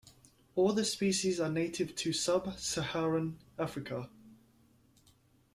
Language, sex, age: English, male, 19-29